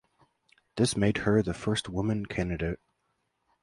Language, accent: English, United States English